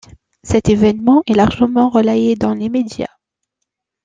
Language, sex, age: French, female, 30-39